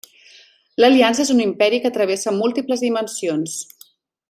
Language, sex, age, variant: Catalan, female, 30-39, Central